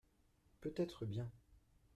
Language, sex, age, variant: French, male, under 19, Français de métropole